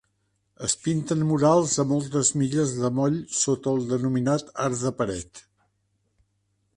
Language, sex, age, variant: Catalan, male, 70-79, Central